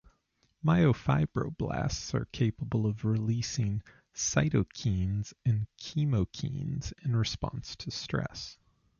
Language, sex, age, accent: English, male, 40-49, United States English